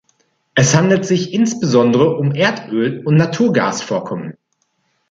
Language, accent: German, Deutschland Deutsch